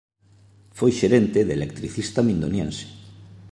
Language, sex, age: Galician, male, 30-39